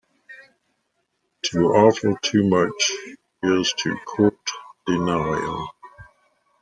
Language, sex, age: English, male, 70-79